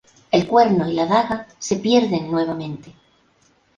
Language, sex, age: Spanish, female, 50-59